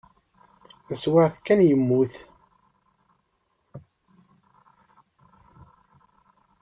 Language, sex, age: Kabyle, male, 19-29